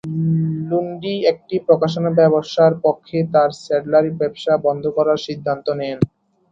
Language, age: Bengali, 19-29